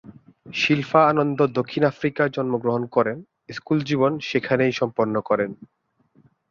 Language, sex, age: Bengali, male, 19-29